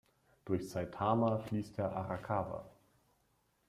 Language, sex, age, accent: German, male, 19-29, Deutschland Deutsch